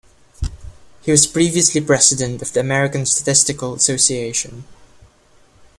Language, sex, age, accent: English, male, 19-29, Filipino